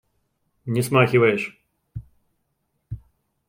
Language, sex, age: Russian, male, 30-39